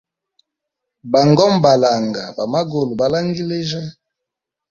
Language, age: Hemba, 19-29